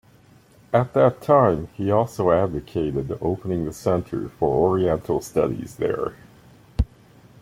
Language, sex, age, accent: English, male, 60-69, Canadian English